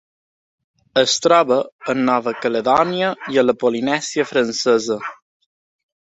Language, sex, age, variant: Catalan, male, under 19, Balear